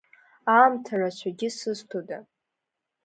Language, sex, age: Abkhazian, female, under 19